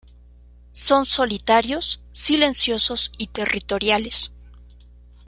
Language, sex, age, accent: Spanish, female, 30-39, México